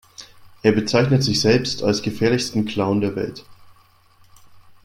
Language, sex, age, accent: German, male, 19-29, Deutschland Deutsch